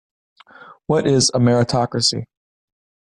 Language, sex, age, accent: English, male, 19-29, United States English